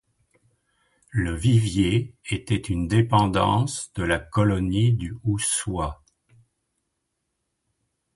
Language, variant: French, Français de métropole